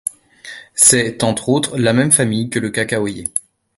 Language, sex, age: French, male, 19-29